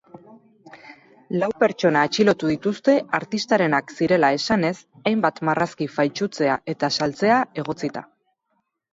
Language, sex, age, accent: Basque, female, 30-39, Erdialdekoa edo Nafarra (Gipuzkoa, Nafarroa)